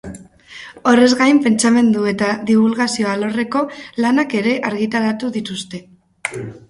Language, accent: Basque, Mendebalekoa (Araba, Bizkaia, Gipuzkoako mendebaleko herri batzuk)